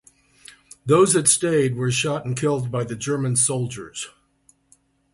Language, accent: English, United States English